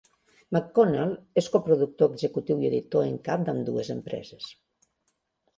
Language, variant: Catalan, Central